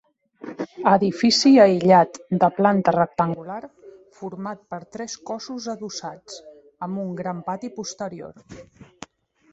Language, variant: Catalan, Central